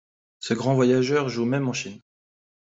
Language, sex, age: French, male, 30-39